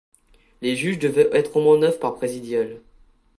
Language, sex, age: French, male, 19-29